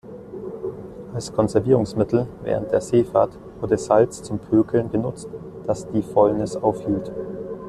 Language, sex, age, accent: German, male, 19-29, Deutschland Deutsch